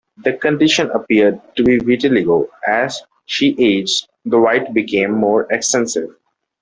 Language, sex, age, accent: English, male, 19-29, India and South Asia (India, Pakistan, Sri Lanka)